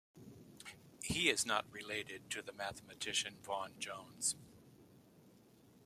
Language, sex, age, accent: English, male, 60-69, United States English